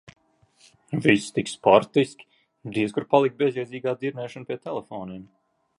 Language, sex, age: Latvian, male, 19-29